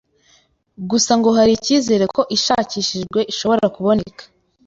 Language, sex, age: Kinyarwanda, female, 19-29